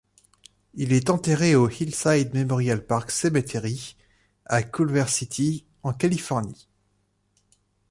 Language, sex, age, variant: French, male, 30-39, Français de métropole